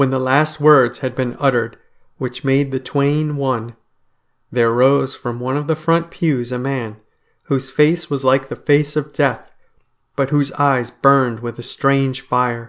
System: none